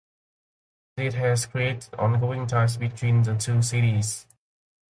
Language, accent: English, United States English